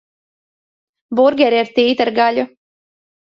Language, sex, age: Latvian, female, 30-39